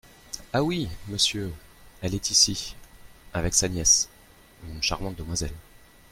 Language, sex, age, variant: French, male, 30-39, Français de métropole